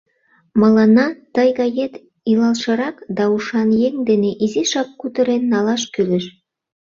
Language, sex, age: Mari, female, 19-29